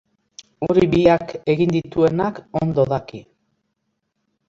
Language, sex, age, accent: Basque, female, 60-69, Mendebalekoa (Araba, Bizkaia, Gipuzkoako mendebaleko herri batzuk)